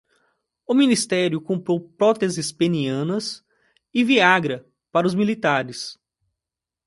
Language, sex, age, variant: Portuguese, male, 30-39, Portuguese (Brasil)